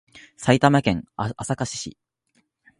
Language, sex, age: Japanese, male, 19-29